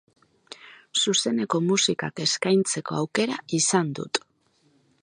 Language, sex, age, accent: Basque, female, 40-49, Mendebalekoa (Araba, Bizkaia, Gipuzkoako mendebaleko herri batzuk)